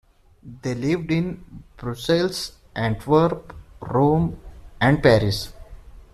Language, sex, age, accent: English, male, 19-29, India and South Asia (India, Pakistan, Sri Lanka)